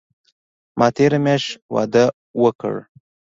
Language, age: Pashto, 19-29